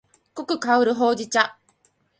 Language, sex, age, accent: Japanese, female, 40-49, 標準語